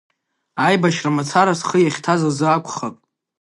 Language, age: Abkhazian, under 19